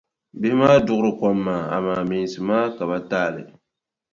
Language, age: Dagbani, 30-39